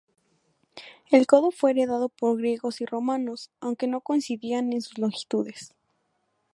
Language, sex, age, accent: Spanish, female, 19-29, México